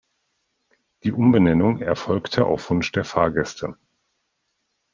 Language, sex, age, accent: German, male, 40-49, Deutschland Deutsch